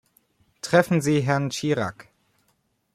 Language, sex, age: German, male, under 19